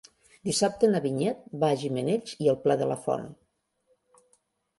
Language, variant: Catalan, Central